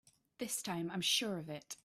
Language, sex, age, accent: English, female, 19-29, England English